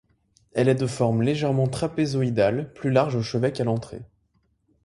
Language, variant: French, Français de métropole